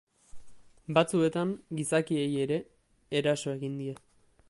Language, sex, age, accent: Basque, male, 19-29, Mendebalekoa (Araba, Bizkaia, Gipuzkoako mendebaleko herri batzuk)